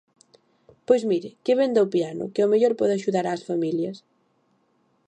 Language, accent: Galician, Oriental (común en zona oriental)